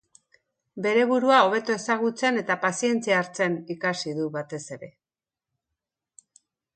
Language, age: Basque, 60-69